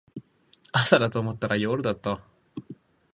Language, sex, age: Japanese, male, under 19